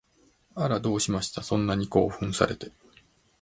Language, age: Japanese, 50-59